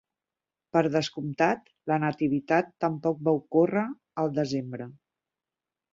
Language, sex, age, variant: Catalan, female, 40-49, Central